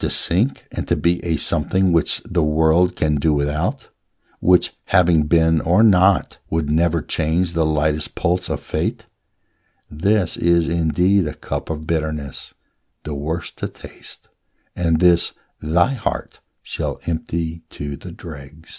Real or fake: real